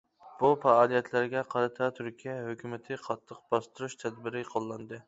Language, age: Uyghur, 19-29